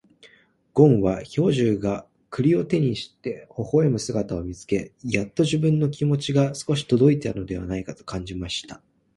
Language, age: Japanese, 19-29